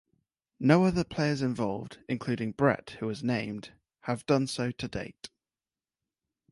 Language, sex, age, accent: English, male, under 19, England English